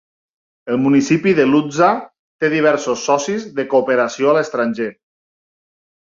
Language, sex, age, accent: Catalan, male, 30-39, Lleidatà